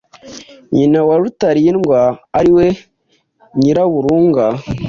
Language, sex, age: Kinyarwanda, male, 19-29